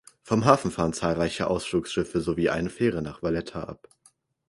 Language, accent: German, Deutschland Deutsch